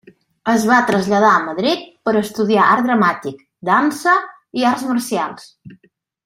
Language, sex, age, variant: Catalan, female, 40-49, Central